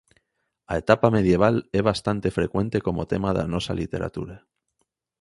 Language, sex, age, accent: Galician, male, 19-29, Normativo (estándar)